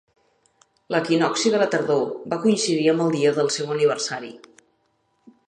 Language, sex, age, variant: Catalan, female, 40-49, Central